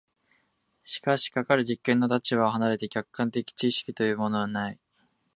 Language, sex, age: Japanese, male, under 19